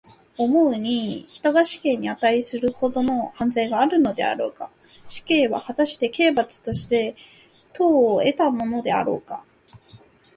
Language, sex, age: Japanese, female, 19-29